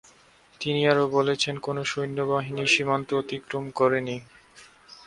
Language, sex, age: Bengali, male, 19-29